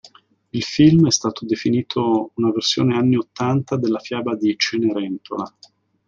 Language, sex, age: Italian, male, 40-49